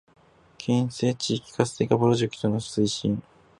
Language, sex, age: Japanese, male, 19-29